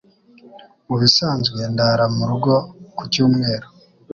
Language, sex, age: Kinyarwanda, male, 19-29